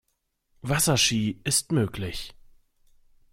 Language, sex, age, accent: German, male, 19-29, Deutschland Deutsch